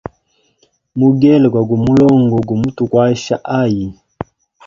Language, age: Hemba, 19-29